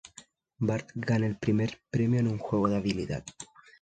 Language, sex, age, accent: Spanish, male, 19-29, Chileno: Chile, Cuyo